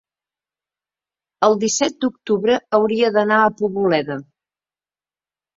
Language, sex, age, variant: Catalan, female, 60-69, Central